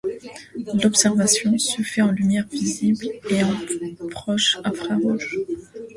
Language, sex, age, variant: French, male, 40-49, Français de métropole